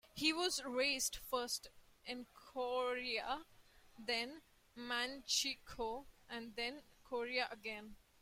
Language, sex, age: English, female, 19-29